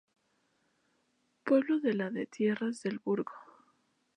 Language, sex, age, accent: Spanish, female, 19-29, México